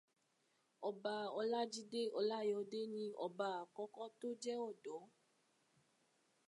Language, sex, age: Yoruba, female, 19-29